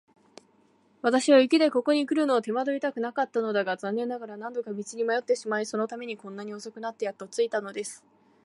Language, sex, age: Japanese, female, 19-29